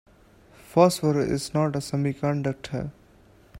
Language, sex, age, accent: English, male, 19-29, India and South Asia (India, Pakistan, Sri Lanka)